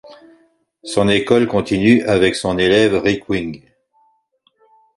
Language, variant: French, Français de métropole